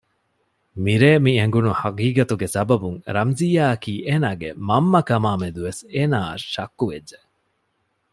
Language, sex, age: Divehi, male, 30-39